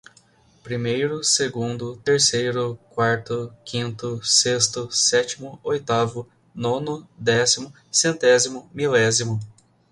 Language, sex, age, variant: Portuguese, male, 19-29, Portuguese (Brasil)